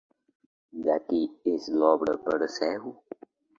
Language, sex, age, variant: Catalan, male, under 19, Central